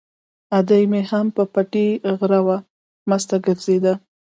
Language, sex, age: Pashto, female, 19-29